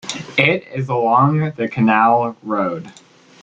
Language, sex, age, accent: English, male, under 19, United States English